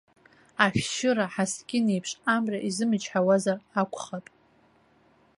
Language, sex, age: Abkhazian, female, 19-29